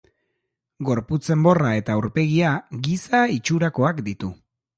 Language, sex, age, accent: Basque, male, 30-39, Erdialdekoa edo Nafarra (Gipuzkoa, Nafarroa)